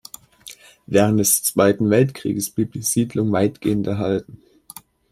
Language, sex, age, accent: German, male, under 19, Deutschland Deutsch